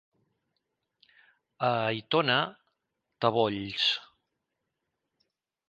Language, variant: Catalan, Central